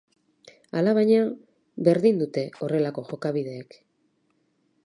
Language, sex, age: Basque, female, 40-49